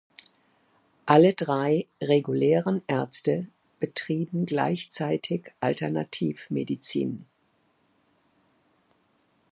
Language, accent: German, Deutschland Deutsch